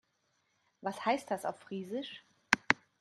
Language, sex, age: German, female, 30-39